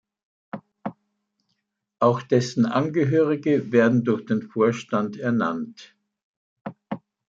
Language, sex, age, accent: German, male, 70-79, Österreichisches Deutsch